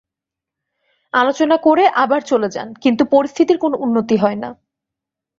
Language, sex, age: Bengali, female, 19-29